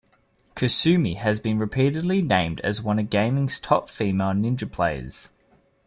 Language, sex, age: English, male, 19-29